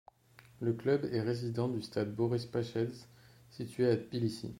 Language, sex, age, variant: French, male, under 19, Français de métropole